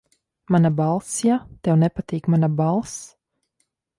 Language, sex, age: Latvian, female, 30-39